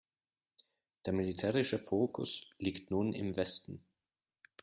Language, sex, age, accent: German, male, 19-29, Österreichisches Deutsch